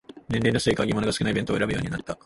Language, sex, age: Japanese, male, 19-29